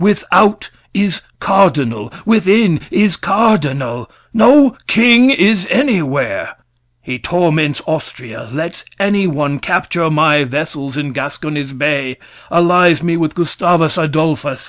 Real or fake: real